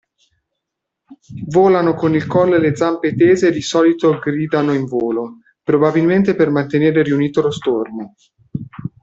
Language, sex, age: Italian, male, 30-39